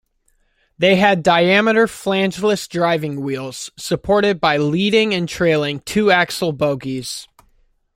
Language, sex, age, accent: English, male, 19-29, United States English